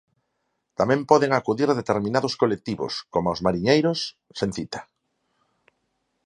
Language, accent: Galician, Normativo (estándar)